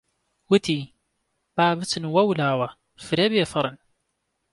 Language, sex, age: Central Kurdish, male, 19-29